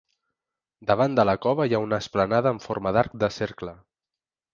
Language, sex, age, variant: Catalan, male, 19-29, Central